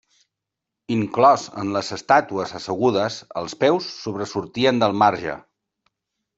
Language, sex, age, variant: Catalan, male, 50-59, Central